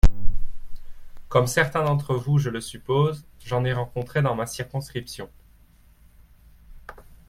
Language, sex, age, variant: French, male, 30-39, Français de métropole